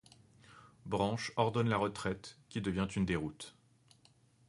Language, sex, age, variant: French, male, 30-39, Français de métropole